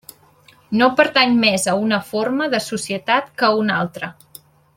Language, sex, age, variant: Catalan, female, 19-29, Central